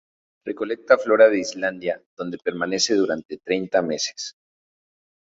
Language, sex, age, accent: Spanish, male, 19-29, México